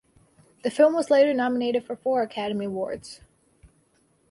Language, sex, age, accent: English, female, 19-29, United States English